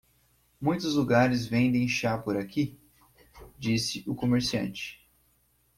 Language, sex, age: Portuguese, male, 19-29